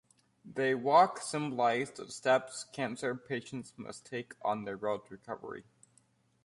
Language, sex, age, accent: English, male, under 19, United States English